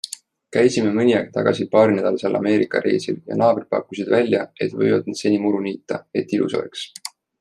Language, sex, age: Estonian, male, 19-29